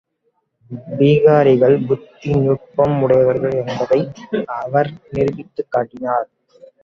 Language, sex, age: Tamil, male, 19-29